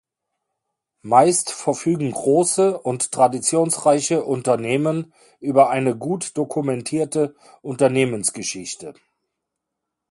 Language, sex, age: German, male, 50-59